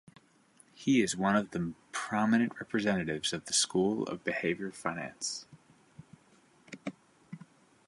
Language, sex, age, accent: English, male, 30-39, United States English